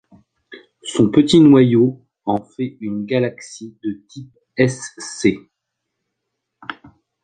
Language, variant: French, Français de métropole